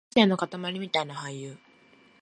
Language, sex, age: Japanese, female, 19-29